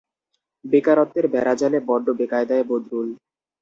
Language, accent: Bengali, Bangladeshi